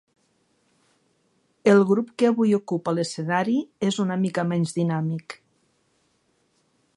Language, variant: Catalan, Nord-Occidental